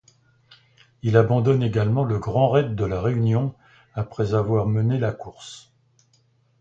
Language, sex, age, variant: French, male, 70-79, Français de métropole